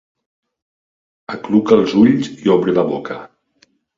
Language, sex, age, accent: Catalan, male, 40-49, valencià